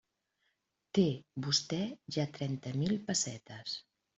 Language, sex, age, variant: Catalan, female, 50-59, Central